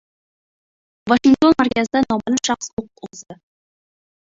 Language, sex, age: Uzbek, female, 19-29